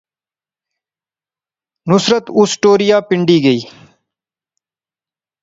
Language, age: Pahari-Potwari, 19-29